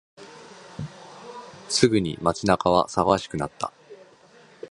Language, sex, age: Japanese, male, 30-39